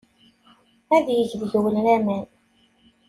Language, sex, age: Kabyle, female, 19-29